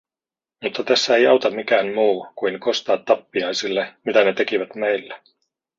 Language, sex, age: Finnish, male, 40-49